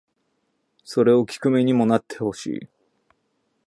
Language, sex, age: Japanese, male, 19-29